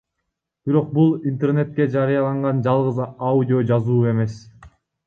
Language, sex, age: Kyrgyz, male, under 19